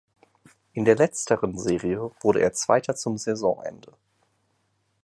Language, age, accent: German, 19-29, Deutschland Deutsch